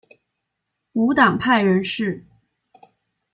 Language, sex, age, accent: Chinese, female, 19-29, 出生地：四川省